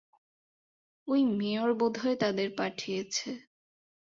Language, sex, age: Bengali, female, 19-29